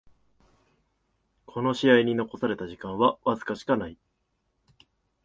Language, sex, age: Japanese, male, 19-29